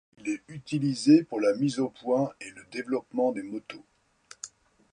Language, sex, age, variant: French, male, 60-69, Français de métropole